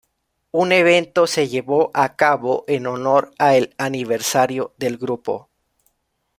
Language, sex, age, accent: Spanish, male, 19-29, México